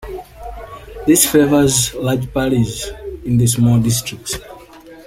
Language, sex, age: English, male, 19-29